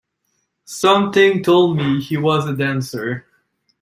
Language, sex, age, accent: English, male, under 19, Canadian English